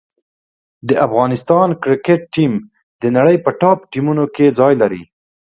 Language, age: Pashto, 19-29